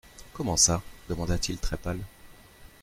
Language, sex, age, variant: French, male, 30-39, Français de métropole